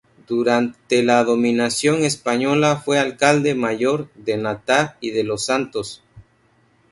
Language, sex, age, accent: Spanish, male, 30-39, México